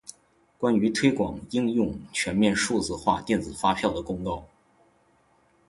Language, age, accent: Chinese, 19-29, 出生地：吉林省